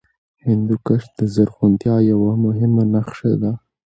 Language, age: Pashto, 19-29